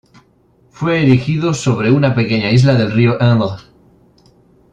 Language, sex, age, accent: Spanish, male, 30-39, España: Norte peninsular (Asturias, Castilla y León, Cantabria, País Vasco, Navarra, Aragón, La Rioja, Guadalajara, Cuenca)